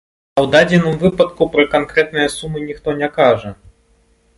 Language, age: Belarusian, 19-29